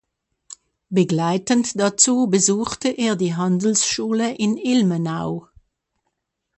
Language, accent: German, Schweizerdeutsch